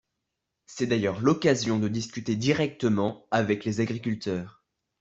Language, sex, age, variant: French, male, under 19, Français de métropole